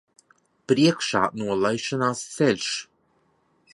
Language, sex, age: Latvian, male, 30-39